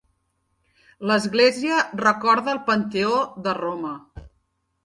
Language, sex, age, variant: Catalan, female, 40-49, Septentrional